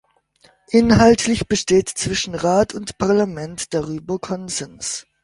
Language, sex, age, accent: German, male, under 19, Deutschland Deutsch